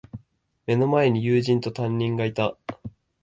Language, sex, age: Japanese, male, 19-29